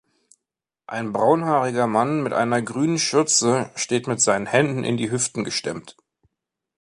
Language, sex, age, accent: German, male, 30-39, Deutschland Deutsch